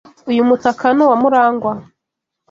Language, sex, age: Kinyarwanda, female, 19-29